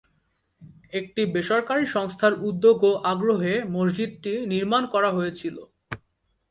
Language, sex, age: Bengali, male, 19-29